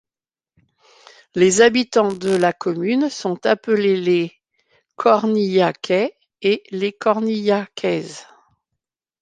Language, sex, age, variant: French, female, 50-59, Français de métropole